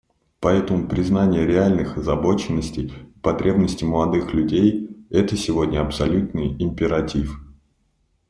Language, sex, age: Russian, male, 30-39